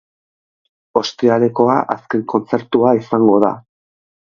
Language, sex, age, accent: Basque, male, 19-29, Erdialdekoa edo Nafarra (Gipuzkoa, Nafarroa)